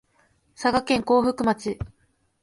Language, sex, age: Japanese, female, 19-29